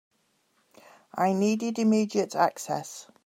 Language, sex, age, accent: English, female, 50-59, England English